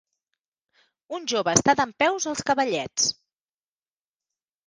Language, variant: Catalan, Central